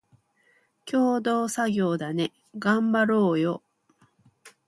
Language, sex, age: Japanese, female, 40-49